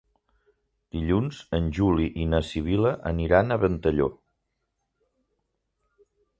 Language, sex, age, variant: Catalan, male, 40-49, Central